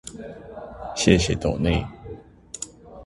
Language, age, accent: Chinese, 30-39, 出生地：臺中市